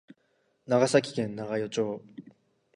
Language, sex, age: Japanese, male, 19-29